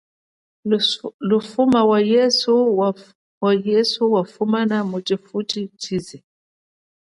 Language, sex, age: Chokwe, female, 40-49